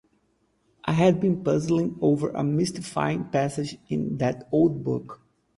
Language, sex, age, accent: English, male, 30-39, United States English